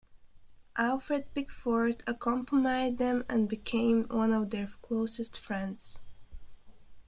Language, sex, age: English, female, 19-29